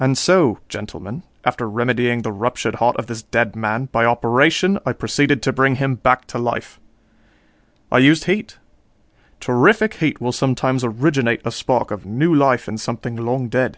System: none